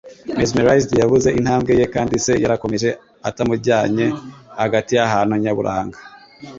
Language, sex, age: Kinyarwanda, male, 40-49